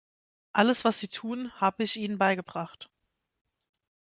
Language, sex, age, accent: German, female, 19-29, Deutschland Deutsch